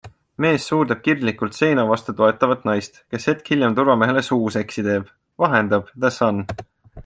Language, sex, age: Estonian, male, 19-29